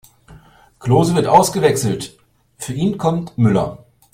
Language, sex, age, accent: German, male, 50-59, Deutschland Deutsch